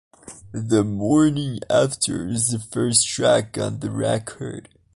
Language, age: English, under 19